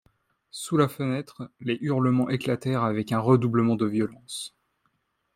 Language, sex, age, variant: French, male, 19-29, Français de métropole